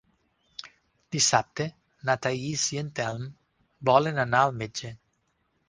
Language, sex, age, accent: Catalan, male, 50-59, Tortosí